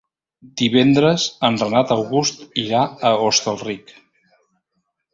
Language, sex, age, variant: Catalan, male, 50-59, Central